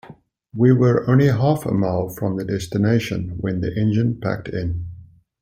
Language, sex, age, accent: English, male, 40-49, Southern African (South Africa, Zimbabwe, Namibia)